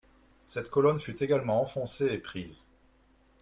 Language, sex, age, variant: French, male, 30-39, Français de métropole